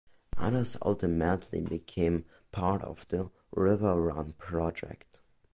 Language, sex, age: English, male, under 19